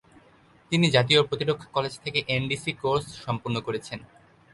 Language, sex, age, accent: Bengali, male, under 19, Bangladeshi